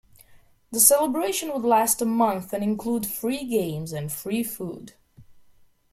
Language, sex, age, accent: English, female, 30-39, United States English